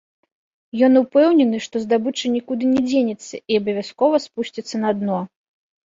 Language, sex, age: Belarusian, female, 19-29